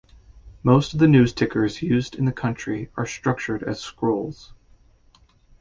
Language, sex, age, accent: English, male, 30-39, United States English